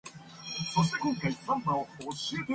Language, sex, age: English, female, 19-29